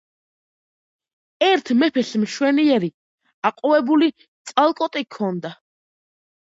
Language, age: Georgian, under 19